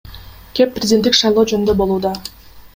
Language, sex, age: Kyrgyz, female, 19-29